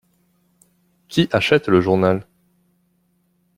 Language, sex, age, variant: French, male, 30-39, Français de métropole